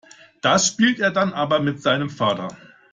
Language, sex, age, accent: German, male, 50-59, Deutschland Deutsch